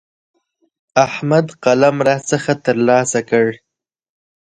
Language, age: Pashto, 19-29